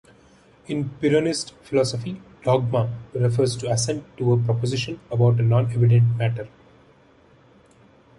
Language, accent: English, India and South Asia (India, Pakistan, Sri Lanka)